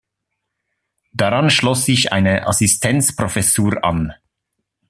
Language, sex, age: German, male, 30-39